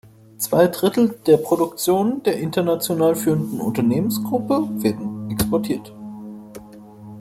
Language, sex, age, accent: German, male, 19-29, Deutschland Deutsch